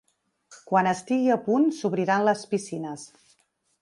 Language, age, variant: Catalan, 40-49, Central